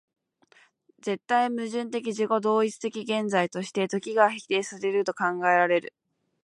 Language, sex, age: Japanese, female, 19-29